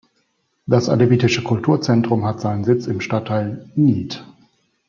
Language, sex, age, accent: German, male, 30-39, Deutschland Deutsch